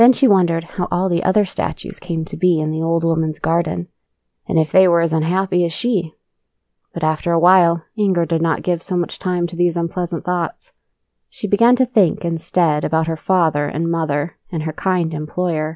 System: none